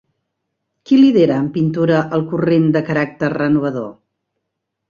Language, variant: Catalan, Central